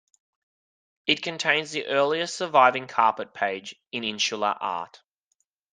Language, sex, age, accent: English, male, 19-29, Australian English